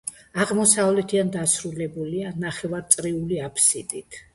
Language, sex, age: Georgian, female, 60-69